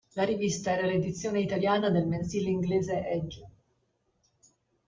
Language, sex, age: Italian, female, 60-69